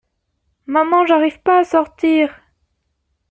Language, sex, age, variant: French, female, 19-29, Français de métropole